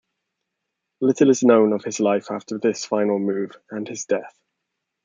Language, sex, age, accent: English, male, 19-29, England English